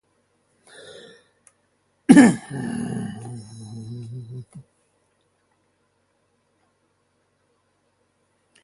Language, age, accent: English, 70-79, Canadian English